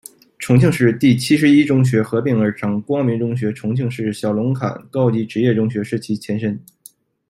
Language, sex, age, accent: Chinese, male, 19-29, 出生地：吉林省